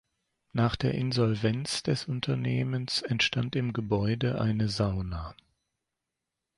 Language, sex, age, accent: German, male, 50-59, Deutschland Deutsch